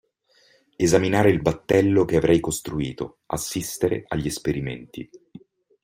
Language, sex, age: Italian, male, 40-49